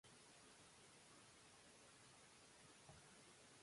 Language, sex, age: Tamil, female, 19-29